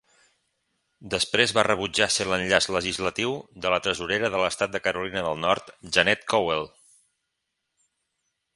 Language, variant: Catalan, Central